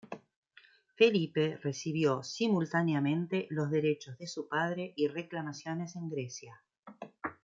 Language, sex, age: Spanish, female, 50-59